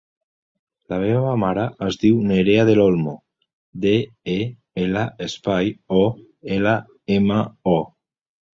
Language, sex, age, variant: Catalan, male, 40-49, Central